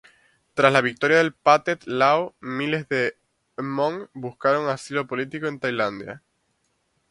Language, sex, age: Spanish, male, 19-29